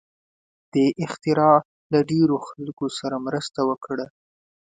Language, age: Pashto, 19-29